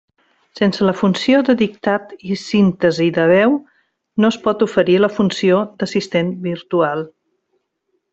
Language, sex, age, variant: Catalan, female, 50-59, Central